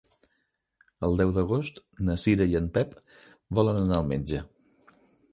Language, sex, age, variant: Catalan, male, 50-59, Central